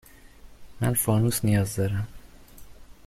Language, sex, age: Persian, male, 19-29